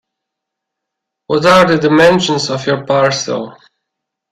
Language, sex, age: English, male, 30-39